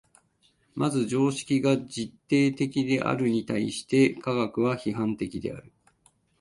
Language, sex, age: Japanese, male, 40-49